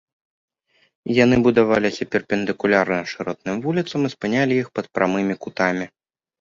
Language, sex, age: Belarusian, male, under 19